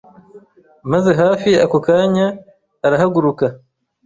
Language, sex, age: Kinyarwanda, male, 30-39